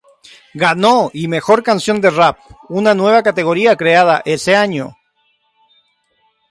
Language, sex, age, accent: Spanish, male, 40-49, Chileno: Chile, Cuyo